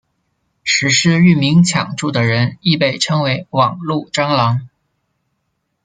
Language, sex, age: Chinese, male, 30-39